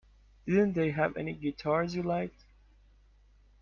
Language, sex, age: English, male, 19-29